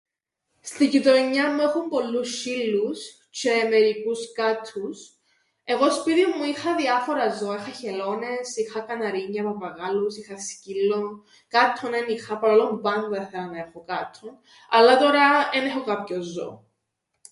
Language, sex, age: Greek, female, 19-29